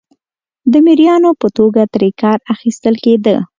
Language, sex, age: Pashto, female, 19-29